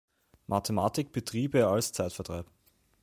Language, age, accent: German, 19-29, Österreichisches Deutsch